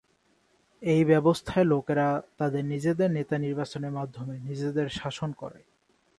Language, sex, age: Bengali, male, 19-29